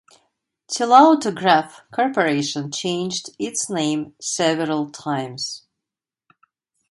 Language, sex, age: English, female, 50-59